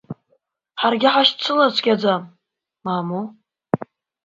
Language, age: Abkhazian, under 19